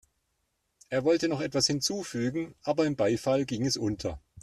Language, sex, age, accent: German, male, 40-49, Deutschland Deutsch